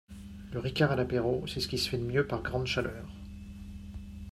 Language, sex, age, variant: French, male, 40-49, Français de métropole